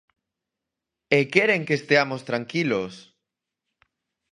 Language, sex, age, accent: Galician, male, 19-29, Normativo (estándar)